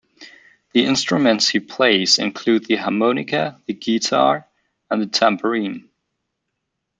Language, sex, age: English, male, 19-29